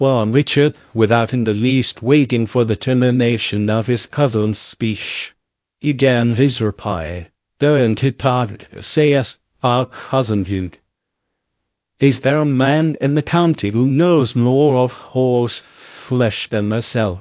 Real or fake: fake